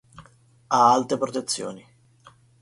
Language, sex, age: Italian, male, 19-29